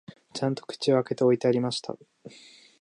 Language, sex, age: Japanese, male, 19-29